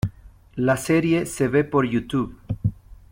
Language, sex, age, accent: Spanish, male, 40-49, Andino-Pacífico: Colombia, Perú, Ecuador, oeste de Bolivia y Venezuela andina